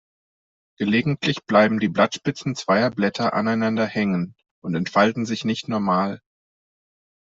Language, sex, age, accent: German, male, 30-39, Deutschland Deutsch